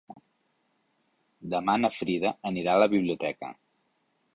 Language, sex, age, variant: Catalan, male, 30-39, Central